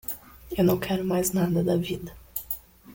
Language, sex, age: Portuguese, female, 19-29